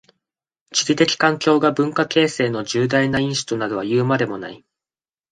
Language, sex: Japanese, male